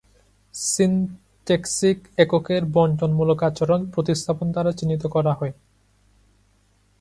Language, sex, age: Bengali, male, 19-29